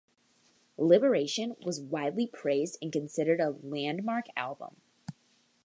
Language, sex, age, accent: English, female, under 19, United States English